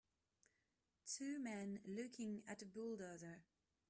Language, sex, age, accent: English, female, 30-39, Hong Kong English